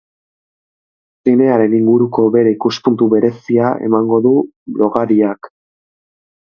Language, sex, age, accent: Basque, male, 19-29, Erdialdekoa edo Nafarra (Gipuzkoa, Nafarroa)